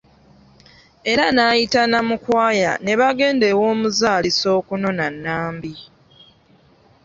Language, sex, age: Ganda, female, 30-39